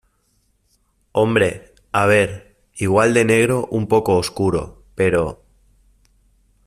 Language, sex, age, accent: Spanish, male, 40-49, España: Norte peninsular (Asturias, Castilla y León, Cantabria, País Vasco, Navarra, Aragón, La Rioja, Guadalajara, Cuenca)